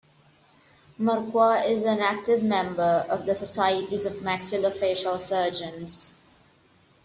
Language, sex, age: English, female, 19-29